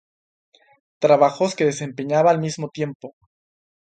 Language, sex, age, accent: Spanish, male, 19-29, México